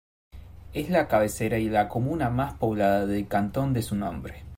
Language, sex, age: Spanish, male, 19-29